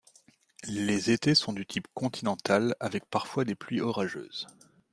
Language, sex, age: French, male, 30-39